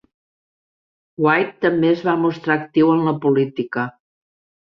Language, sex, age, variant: Catalan, female, 60-69, Central